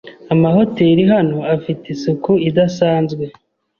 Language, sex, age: Kinyarwanda, male, 19-29